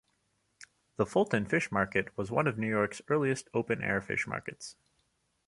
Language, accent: English, Canadian English